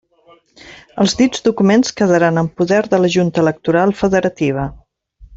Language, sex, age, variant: Catalan, female, 50-59, Central